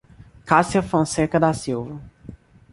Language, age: Portuguese, under 19